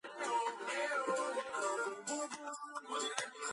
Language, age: Georgian, 90+